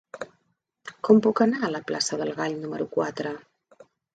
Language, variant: Catalan, Central